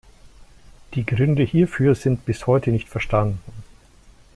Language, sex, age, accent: German, male, 50-59, Deutschland Deutsch